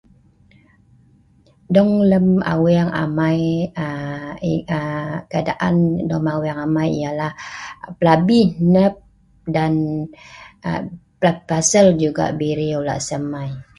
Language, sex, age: Sa'ban, female, 50-59